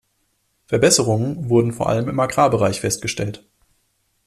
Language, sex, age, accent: German, male, 19-29, Deutschland Deutsch